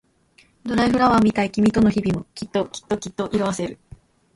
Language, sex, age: Japanese, female, 19-29